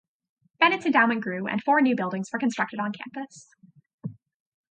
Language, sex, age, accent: English, female, 19-29, United States English